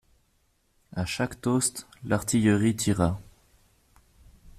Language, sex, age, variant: French, male, 19-29, Français de métropole